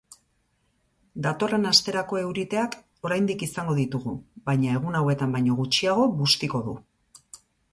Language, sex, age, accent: Basque, female, 40-49, Erdialdekoa edo Nafarra (Gipuzkoa, Nafarroa)